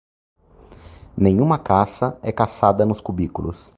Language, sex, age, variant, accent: Portuguese, male, 50-59, Portuguese (Brasil), Paulista